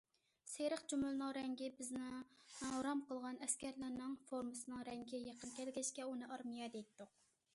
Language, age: Uyghur, 19-29